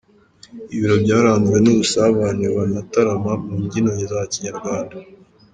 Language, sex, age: Kinyarwanda, male, under 19